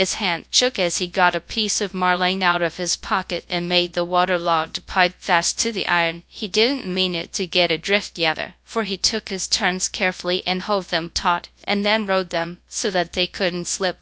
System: TTS, GradTTS